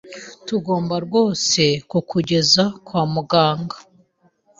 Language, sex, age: Kinyarwanda, female, 19-29